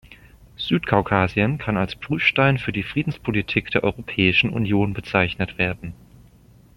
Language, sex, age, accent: German, male, 30-39, Deutschland Deutsch